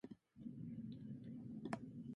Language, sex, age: Japanese, male, 19-29